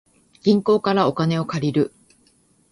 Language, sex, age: Japanese, female, 50-59